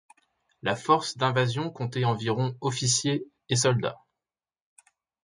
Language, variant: French, Français de métropole